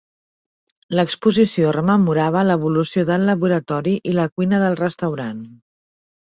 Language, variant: Catalan, Central